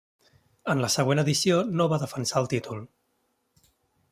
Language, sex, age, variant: Catalan, male, 30-39, Central